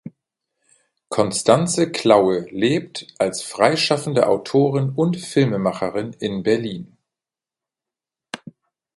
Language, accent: German, Deutschland Deutsch